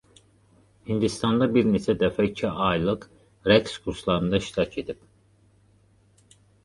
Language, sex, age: Azerbaijani, male, 30-39